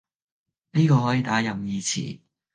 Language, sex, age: Cantonese, male, under 19